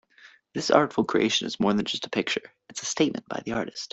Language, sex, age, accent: English, male, under 19, United States English